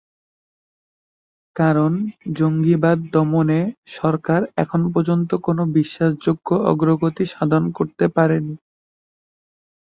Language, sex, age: Bengali, male, 19-29